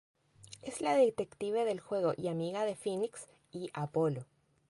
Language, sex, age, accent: Spanish, female, 30-39, Chileno: Chile, Cuyo